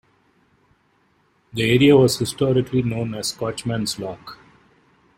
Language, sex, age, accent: English, male, 40-49, India and South Asia (India, Pakistan, Sri Lanka)